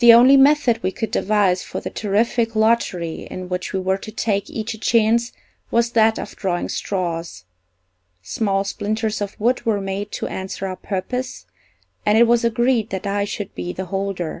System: none